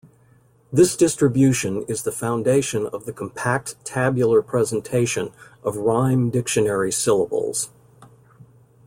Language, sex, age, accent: English, male, 60-69, United States English